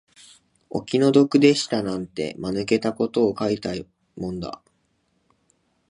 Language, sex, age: Japanese, male, 19-29